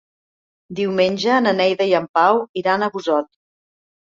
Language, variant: Catalan, Central